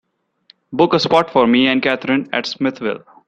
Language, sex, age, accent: English, male, 19-29, India and South Asia (India, Pakistan, Sri Lanka)